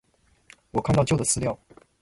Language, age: Chinese, 30-39